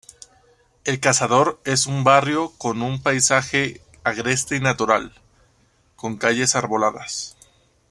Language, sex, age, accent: Spanish, male, 19-29, Andino-Pacífico: Colombia, Perú, Ecuador, oeste de Bolivia y Venezuela andina